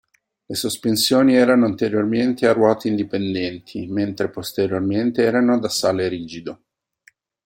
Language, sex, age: Italian, male, 30-39